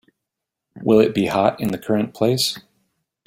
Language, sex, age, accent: English, male, 40-49, United States English